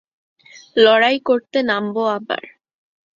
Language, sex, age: Bengali, female, under 19